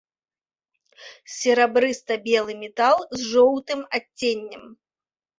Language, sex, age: Belarusian, female, 30-39